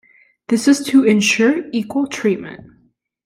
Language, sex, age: English, female, under 19